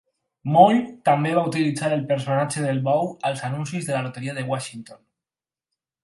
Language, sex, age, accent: Catalan, male, 19-29, valencià